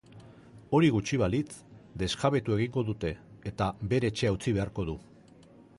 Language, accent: Basque, Mendebalekoa (Araba, Bizkaia, Gipuzkoako mendebaleko herri batzuk)